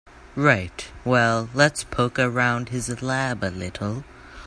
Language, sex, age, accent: English, male, under 19, United States English